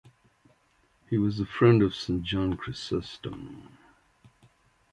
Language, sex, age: English, male, 70-79